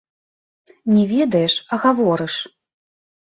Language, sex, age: Belarusian, female, 19-29